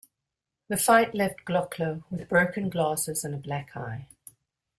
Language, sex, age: English, female, 50-59